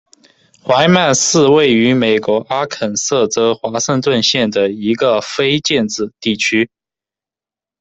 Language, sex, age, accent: Chinese, male, under 19, 出生地：四川省